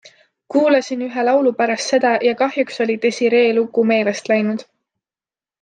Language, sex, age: Estonian, female, 19-29